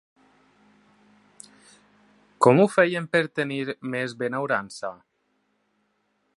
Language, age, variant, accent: Catalan, 19-29, Valencià central, valencià